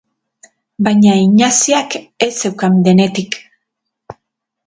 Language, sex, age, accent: Basque, female, 50-59, Mendebalekoa (Araba, Bizkaia, Gipuzkoako mendebaleko herri batzuk)